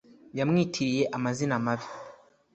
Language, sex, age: Kinyarwanda, male, under 19